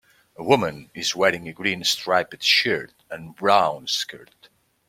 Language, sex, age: English, male, 30-39